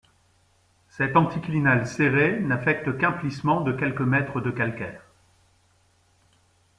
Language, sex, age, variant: French, male, 50-59, Français de métropole